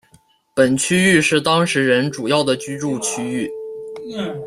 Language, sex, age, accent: Chinese, male, 19-29, 出生地：黑龙江省